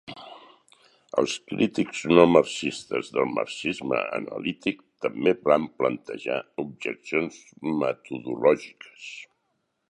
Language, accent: Catalan, Barceloní